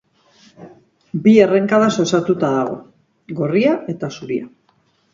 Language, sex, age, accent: Basque, female, 50-59, Mendebalekoa (Araba, Bizkaia, Gipuzkoako mendebaleko herri batzuk)